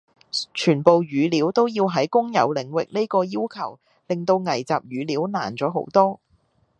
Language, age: Cantonese, 30-39